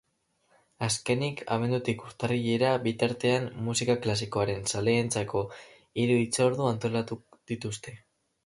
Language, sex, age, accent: Basque, male, under 19, Mendebalekoa (Araba, Bizkaia, Gipuzkoako mendebaleko herri batzuk)